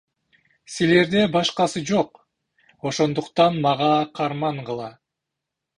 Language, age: Kyrgyz, 40-49